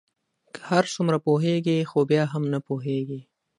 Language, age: Pashto, 19-29